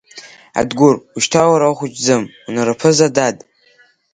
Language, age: Abkhazian, under 19